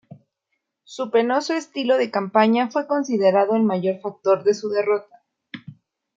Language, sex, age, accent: Spanish, female, 19-29, México